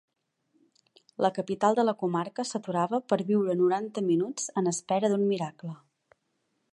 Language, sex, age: Catalan, female, 30-39